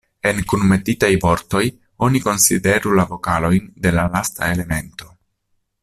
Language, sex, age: Esperanto, male, 30-39